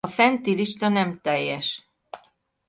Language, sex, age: Hungarian, female, 50-59